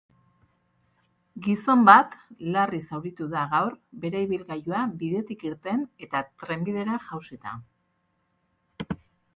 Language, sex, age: Basque, female, 40-49